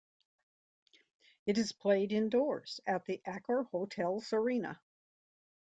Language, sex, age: English, female, 70-79